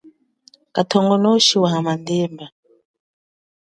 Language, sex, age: Chokwe, female, 40-49